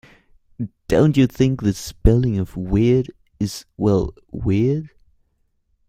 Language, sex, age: English, male, 19-29